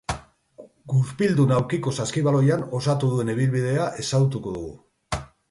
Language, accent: Basque, Mendebalekoa (Araba, Bizkaia, Gipuzkoako mendebaleko herri batzuk)